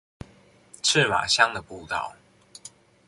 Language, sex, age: Chinese, male, under 19